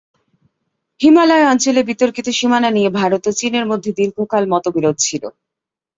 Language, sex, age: Bengali, female, 30-39